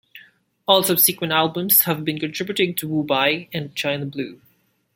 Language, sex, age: English, male, 19-29